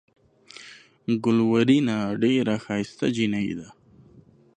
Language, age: Pashto, 19-29